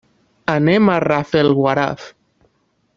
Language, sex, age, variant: Catalan, male, 19-29, Nord-Occidental